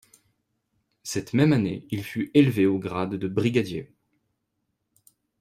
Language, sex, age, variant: French, male, 19-29, Français de métropole